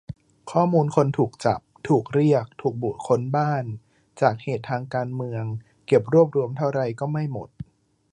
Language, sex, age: Thai, male, 19-29